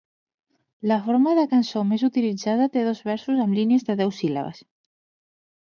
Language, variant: Catalan, Central